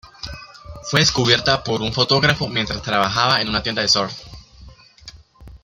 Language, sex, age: Spanish, male, under 19